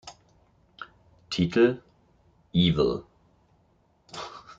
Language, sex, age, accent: German, male, 40-49, Deutschland Deutsch